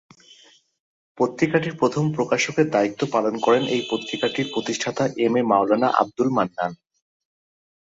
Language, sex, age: Bengali, male, 30-39